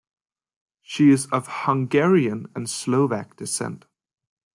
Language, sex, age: English, male, 19-29